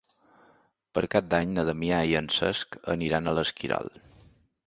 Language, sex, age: Catalan, male, 40-49